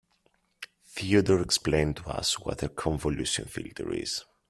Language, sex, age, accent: English, male, 30-39, England English